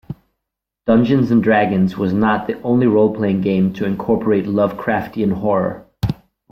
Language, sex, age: English, male, 19-29